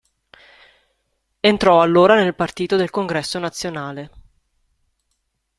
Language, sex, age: Italian, female, 30-39